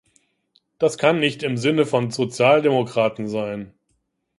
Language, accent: German, Deutschland Deutsch